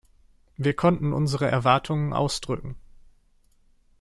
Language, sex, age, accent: German, male, 19-29, Deutschland Deutsch